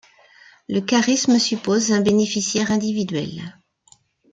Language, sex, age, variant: French, female, 50-59, Français de métropole